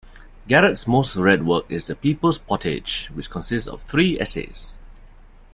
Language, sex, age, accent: English, male, 30-39, Singaporean English